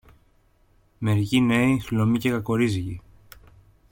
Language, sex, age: Greek, male, 30-39